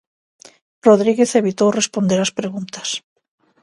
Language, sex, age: Galician, female, 50-59